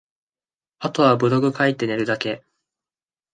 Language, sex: Japanese, male